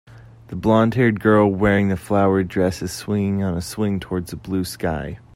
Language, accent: English, United States English